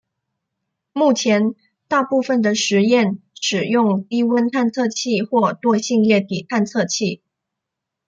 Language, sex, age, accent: Chinese, female, 19-29, 出生地：广东省